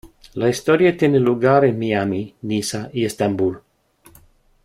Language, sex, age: Spanish, male, 50-59